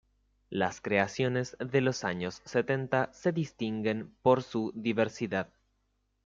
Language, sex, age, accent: Spanish, male, 19-29, Rioplatense: Argentina, Uruguay, este de Bolivia, Paraguay